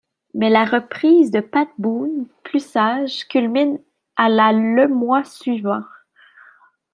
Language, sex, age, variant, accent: French, female, 19-29, Français d'Amérique du Nord, Français du Canada